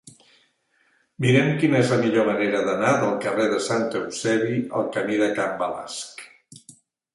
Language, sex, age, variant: Catalan, male, 60-69, Central